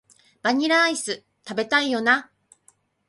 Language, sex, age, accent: Japanese, female, 40-49, 標準語